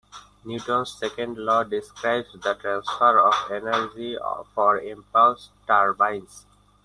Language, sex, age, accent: English, male, 19-29, India and South Asia (India, Pakistan, Sri Lanka)